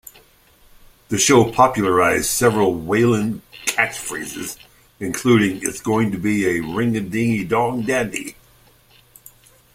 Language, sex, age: English, male, 60-69